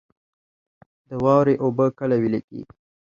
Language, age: Pashto, under 19